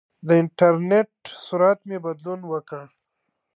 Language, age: Pashto, 19-29